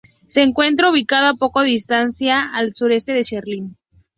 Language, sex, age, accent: Spanish, female, under 19, México